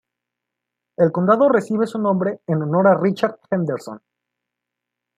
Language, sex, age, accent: Spanish, male, 19-29, México